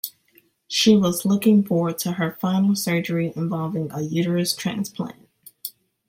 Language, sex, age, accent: English, female, 19-29, United States English